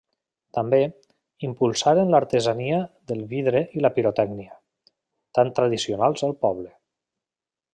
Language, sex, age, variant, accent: Catalan, male, 30-39, Valencià meridional, valencià